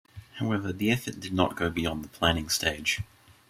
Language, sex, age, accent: English, male, under 19, Australian English